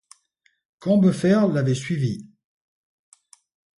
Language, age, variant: French, 70-79, Français de métropole